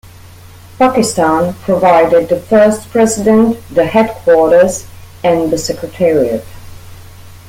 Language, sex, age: English, female, 30-39